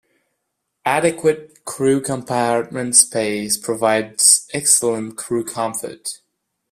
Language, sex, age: English, male, 19-29